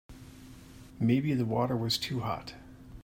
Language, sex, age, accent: English, male, 40-49, United States English